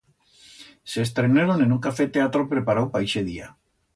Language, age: Aragonese, 60-69